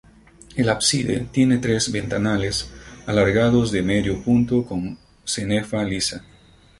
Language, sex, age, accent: Spanish, male, 30-39, Andino-Pacífico: Colombia, Perú, Ecuador, oeste de Bolivia y Venezuela andina